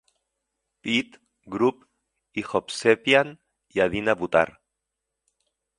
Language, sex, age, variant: Catalan, male, 40-49, Central